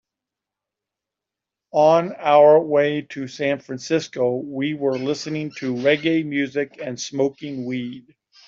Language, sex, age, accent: English, male, 50-59, United States English